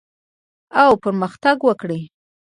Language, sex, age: Pashto, female, 19-29